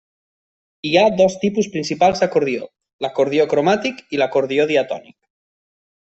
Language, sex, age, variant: Catalan, male, 19-29, Nord-Occidental